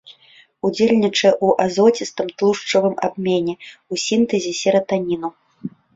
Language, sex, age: Belarusian, female, 30-39